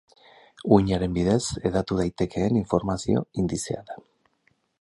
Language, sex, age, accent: Basque, male, 50-59, Erdialdekoa edo Nafarra (Gipuzkoa, Nafarroa)